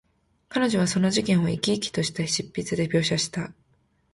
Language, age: Japanese, 19-29